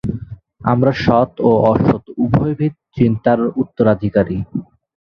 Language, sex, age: Bengali, male, 19-29